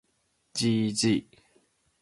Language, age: Japanese, 19-29